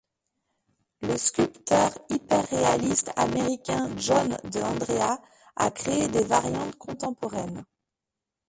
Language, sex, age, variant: French, female, 30-39, Français de métropole